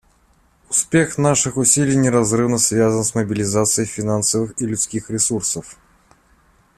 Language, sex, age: Russian, male, 40-49